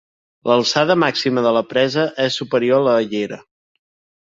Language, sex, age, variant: Catalan, male, 19-29, Central